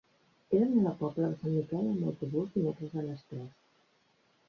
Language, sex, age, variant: Catalan, female, 40-49, Central